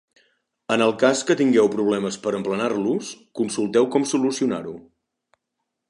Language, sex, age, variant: Catalan, male, 40-49, Nord-Occidental